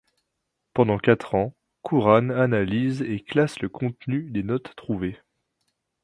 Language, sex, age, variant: French, male, 19-29, Français de métropole